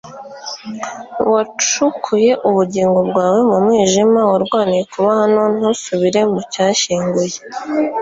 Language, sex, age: Kinyarwanda, female, 19-29